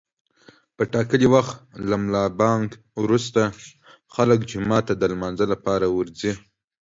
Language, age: Pashto, 19-29